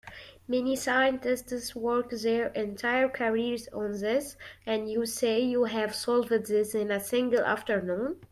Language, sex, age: English, female, under 19